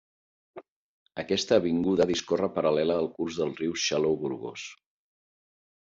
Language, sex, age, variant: Catalan, male, 50-59, Central